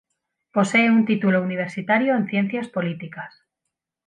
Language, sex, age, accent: Spanish, female, 40-49, España: Centro-Sur peninsular (Madrid, Toledo, Castilla-La Mancha)